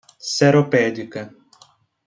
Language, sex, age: Portuguese, male, 30-39